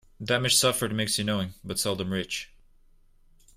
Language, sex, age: English, male, under 19